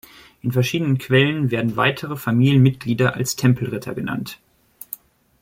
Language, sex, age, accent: German, male, 19-29, Deutschland Deutsch